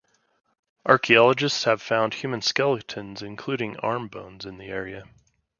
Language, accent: English, United States English